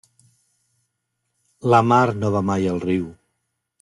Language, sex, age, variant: Catalan, male, 50-59, Central